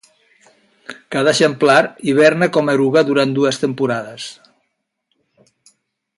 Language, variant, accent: Catalan, Central, central